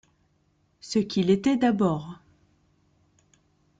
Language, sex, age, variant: French, female, 30-39, Français de métropole